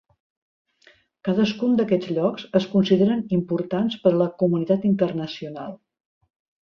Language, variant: Catalan, Central